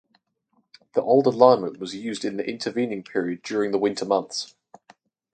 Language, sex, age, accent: English, male, under 19, England English